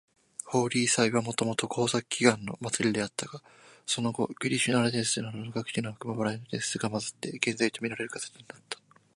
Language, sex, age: Japanese, male, under 19